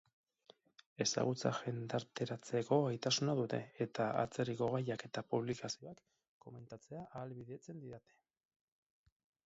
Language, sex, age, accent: Basque, male, 40-49, Erdialdekoa edo Nafarra (Gipuzkoa, Nafarroa)